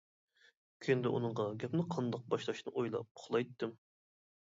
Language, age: Uyghur, 19-29